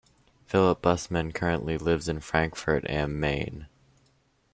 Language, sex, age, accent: English, male, under 19, United States English